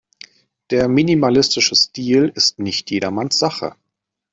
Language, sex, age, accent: German, male, 30-39, Deutschland Deutsch